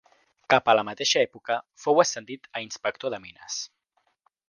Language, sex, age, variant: Catalan, male, under 19, Central